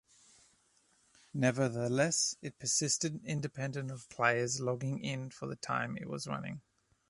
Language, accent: English, Australian English